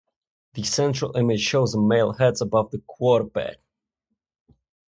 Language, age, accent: English, 19-29, Czech